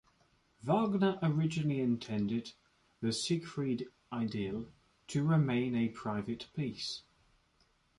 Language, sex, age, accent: English, male, 30-39, England English